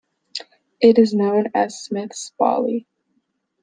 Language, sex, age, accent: English, female, under 19, United States English